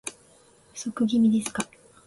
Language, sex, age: Japanese, female, 40-49